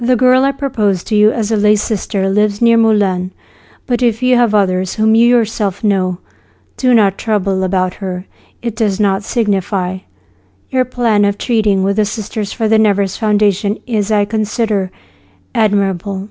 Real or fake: real